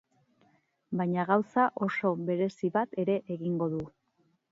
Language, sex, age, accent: Basque, female, 40-49, Mendebalekoa (Araba, Bizkaia, Gipuzkoako mendebaleko herri batzuk)